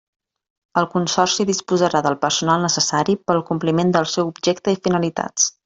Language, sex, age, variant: Catalan, female, 30-39, Central